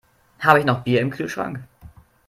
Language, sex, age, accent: German, male, under 19, Deutschland Deutsch